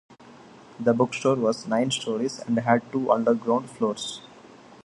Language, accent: English, India and South Asia (India, Pakistan, Sri Lanka)